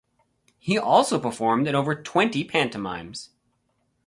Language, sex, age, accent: English, male, 30-39, United States English